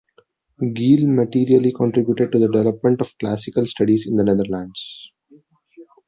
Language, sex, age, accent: English, male, 19-29, India and South Asia (India, Pakistan, Sri Lanka)